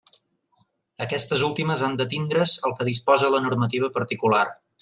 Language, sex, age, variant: Catalan, male, 40-49, Central